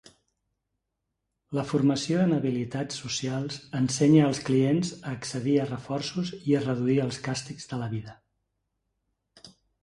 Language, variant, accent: Catalan, Central, central